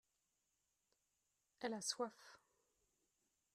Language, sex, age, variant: French, female, 30-39, Français de métropole